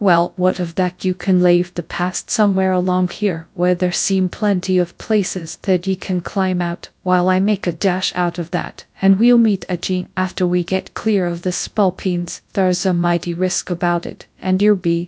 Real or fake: fake